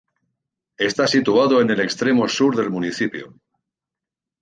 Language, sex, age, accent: Spanish, male, 50-59, España: Centro-Sur peninsular (Madrid, Toledo, Castilla-La Mancha)